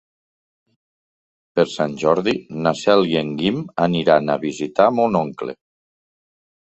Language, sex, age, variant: Catalan, male, 40-49, Central